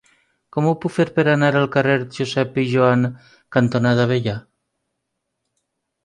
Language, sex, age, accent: Catalan, female, 40-49, valencià